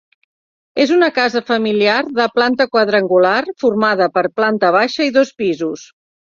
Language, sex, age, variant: Catalan, female, 60-69, Central